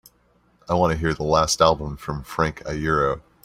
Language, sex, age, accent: English, male, 19-29, United States English